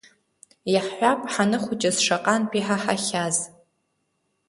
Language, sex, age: Abkhazian, female, under 19